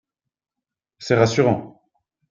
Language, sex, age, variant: French, male, 30-39, Français de métropole